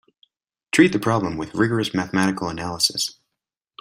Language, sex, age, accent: English, male, 19-29, United States English